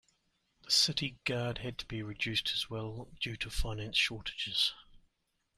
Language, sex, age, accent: English, male, 40-49, New Zealand English